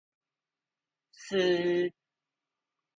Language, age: Japanese, 19-29